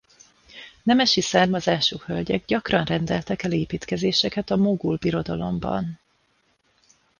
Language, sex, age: Hungarian, female, 30-39